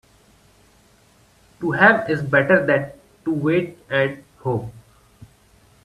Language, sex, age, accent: English, male, 19-29, India and South Asia (India, Pakistan, Sri Lanka)